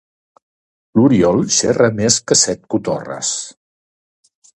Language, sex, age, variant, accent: Catalan, male, 60-69, Central, Català central